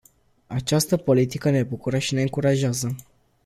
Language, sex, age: Romanian, male, under 19